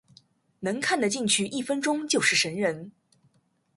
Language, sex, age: Chinese, female, 19-29